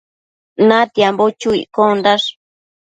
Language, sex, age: Matsés, female, 30-39